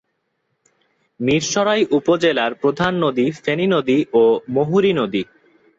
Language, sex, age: Bengali, male, 19-29